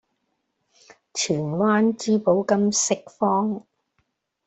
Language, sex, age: Cantonese, female, 70-79